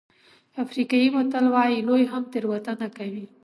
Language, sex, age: Pashto, female, 19-29